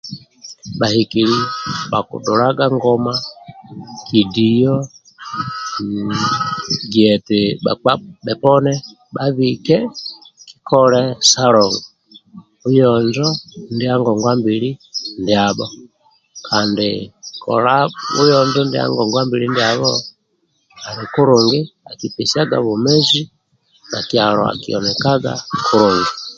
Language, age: Amba (Uganda), 30-39